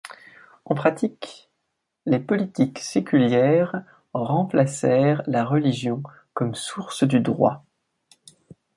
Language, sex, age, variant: French, male, 19-29, Français de métropole